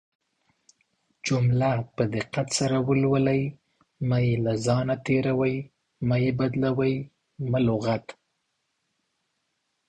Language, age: Pashto, 30-39